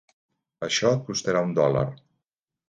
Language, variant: Catalan, Central